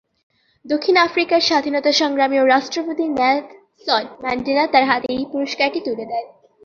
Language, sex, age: Bengali, female, under 19